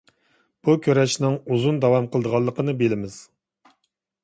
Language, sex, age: Uyghur, male, 40-49